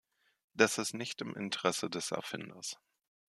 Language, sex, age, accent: German, male, 30-39, Deutschland Deutsch